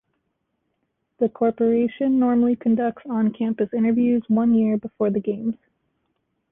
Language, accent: English, United States English